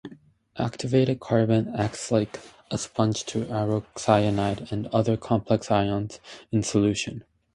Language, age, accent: English, 19-29, United States English